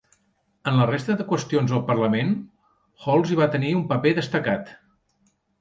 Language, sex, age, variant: Catalan, male, 50-59, Central